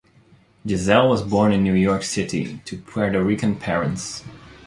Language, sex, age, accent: English, male, 19-29, Dutch